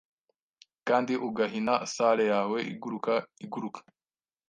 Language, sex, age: Kinyarwanda, male, 19-29